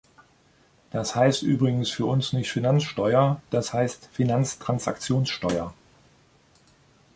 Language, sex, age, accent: German, male, 50-59, Deutschland Deutsch